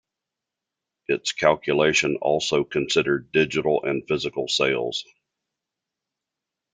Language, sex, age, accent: English, male, 50-59, United States English